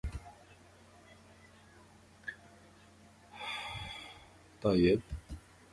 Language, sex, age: Arabic, male, 30-39